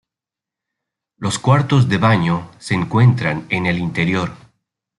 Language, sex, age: Spanish, male, 30-39